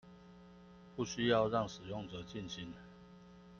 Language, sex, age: Chinese, male, 40-49